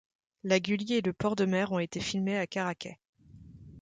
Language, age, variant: French, 30-39, Français de métropole